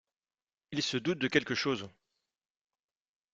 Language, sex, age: French, male, 40-49